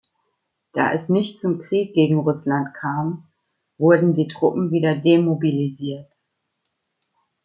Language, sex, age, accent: German, female, 50-59, Deutschland Deutsch